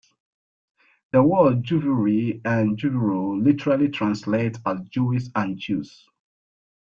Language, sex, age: English, male, 30-39